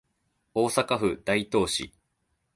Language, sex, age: Japanese, male, 19-29